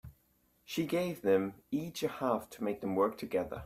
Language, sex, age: English, male, 19-29